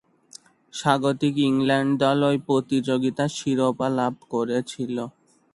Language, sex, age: Bengali, male, 19-29